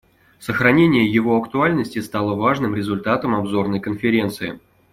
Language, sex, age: Russian, male, 30-39